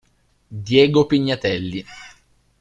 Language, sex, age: Italian, male, 19-29